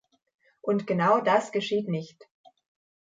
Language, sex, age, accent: German, female, 19-29, Deutschland Deutsch